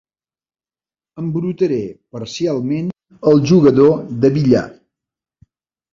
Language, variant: Catalan, Balear